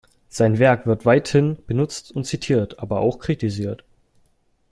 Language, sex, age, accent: German, male, under 19, Deutschland Deutsch